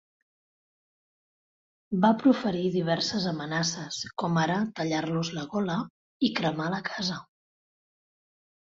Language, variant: Catalan, Central